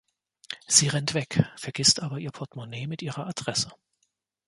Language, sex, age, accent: German, male, 30-39, Deutschland Deutsch